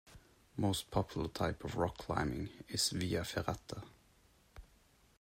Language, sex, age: English, male, 19-29